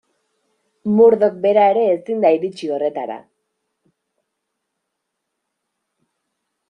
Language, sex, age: Basque, female, 30-39